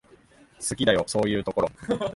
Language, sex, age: Japanese, male, 19-29